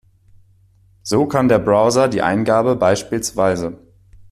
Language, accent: German, Deutschland Deutsch